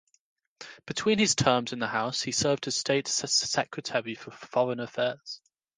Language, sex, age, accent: English, male, 19-29, England English